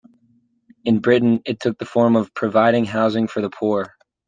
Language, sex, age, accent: English, male, 19-29, United States English